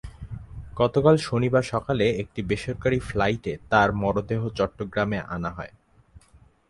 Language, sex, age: Bengali, male, 19-29